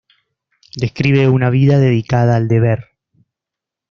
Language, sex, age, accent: Spanish, male, 19-29, Rioplatense: Argentina, Uruguay, este de Bolivia, Paraguay